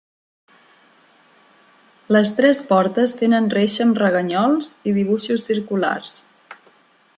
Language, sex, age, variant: Catalan, female, 30-39, Central